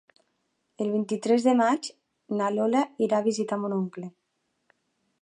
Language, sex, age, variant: Catalan, female, 19-29, Nord-Occidental